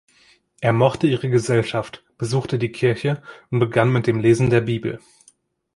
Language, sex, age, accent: German, male, 19-29, Deutschland Deutsch